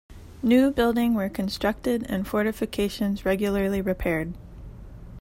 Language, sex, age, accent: English, female, 30-39, United States English